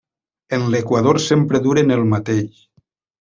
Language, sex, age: Catalan, male, 50-59